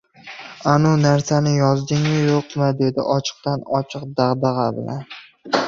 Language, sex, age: Uzbek, male, under 19